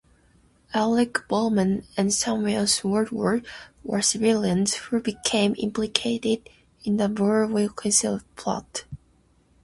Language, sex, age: English, female, 19-29